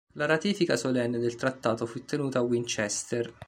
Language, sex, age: Italian, male, 30-39